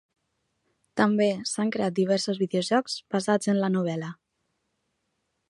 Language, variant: Catalan, Nord-Occidental